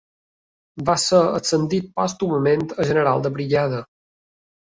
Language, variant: Catalan, Balear